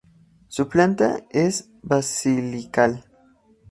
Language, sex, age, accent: Spanish, male, 19-29, México